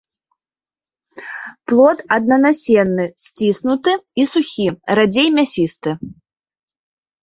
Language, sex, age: Belarusian, female, 30-39